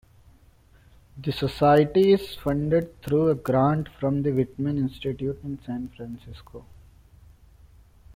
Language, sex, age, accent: English, male, 19-29, India and South Asia (India, Pakistan, Sri Lanka)